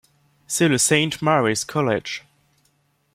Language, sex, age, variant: French, male, 19-29, Français de métropole